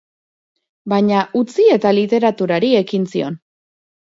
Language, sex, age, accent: Basque, female, 30-39, Erdialdekoa edo Nafarra (Gipuzkoa, Nafarroa)